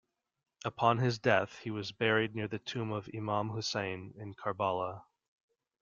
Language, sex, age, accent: English, male, 30-39, United States English